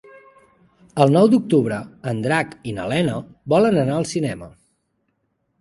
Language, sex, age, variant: Catalan, male, 30-39, Central